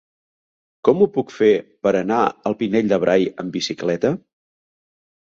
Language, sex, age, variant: Catalan, male, 50-59, Central